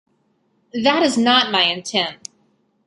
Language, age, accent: English, 19-29, United States English